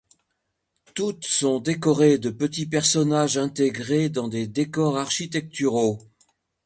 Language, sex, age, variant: French, male, 70-79, Français de métropole